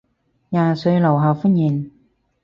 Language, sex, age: Cantonese, female, 30-39